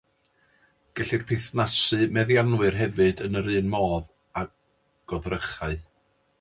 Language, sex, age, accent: Welsh, male, 40-49, Y Deyrnas Unedig Cymraeg